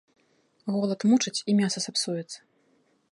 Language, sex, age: Belarusian, female, 30-39